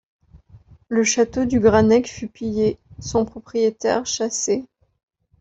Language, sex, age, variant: French, female, 30-39, Français de métropole